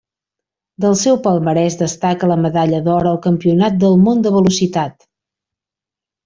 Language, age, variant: Catalan, 40-49, Central